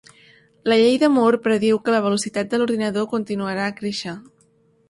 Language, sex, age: Catalan, female, 19-29